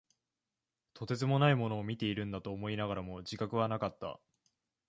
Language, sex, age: Japanese, male, 19-29